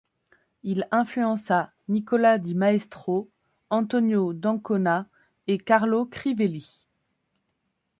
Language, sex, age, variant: French, female, 30-39, Français de métropole